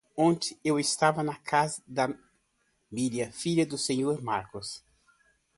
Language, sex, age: Portuguese, male, 50-59